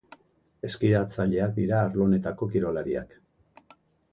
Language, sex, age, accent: Basque, male, 50-59, Erdialdekoa edo Nafarra (Gipuzkoa, Nafarroa)